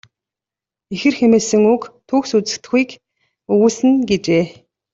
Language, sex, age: Mongolian, female, 19-29